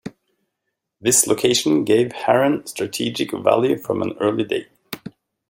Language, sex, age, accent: English, male, 40-49, United States English